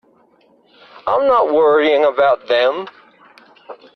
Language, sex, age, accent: English, male, 30-39, United States English